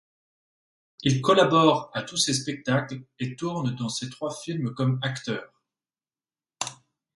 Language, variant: French, Français de métropole